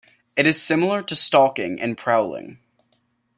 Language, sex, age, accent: English, male, under 19, United States English